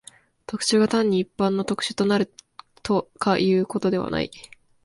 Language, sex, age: Japanese, female, 19-29